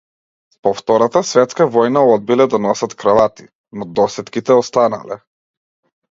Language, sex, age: Macedonian, male, 19-29